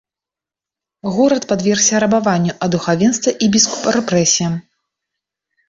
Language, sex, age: Belarusian, female, 30-39